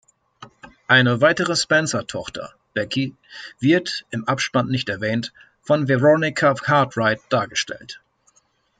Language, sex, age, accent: German, male, 30-39, Deutschland Deutsch